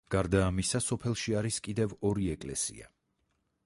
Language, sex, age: Georgian, male, 40-49